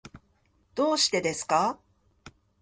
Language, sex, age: Japanese, female, 40-49